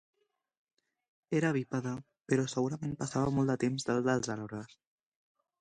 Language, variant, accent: Catalan, Central, central